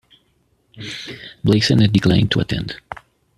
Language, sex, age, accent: English, male, 19-29, United States English